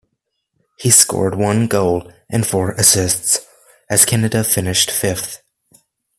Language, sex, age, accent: English, male, under 19, United States English